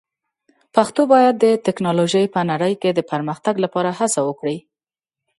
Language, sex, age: Pashto, female, 30-39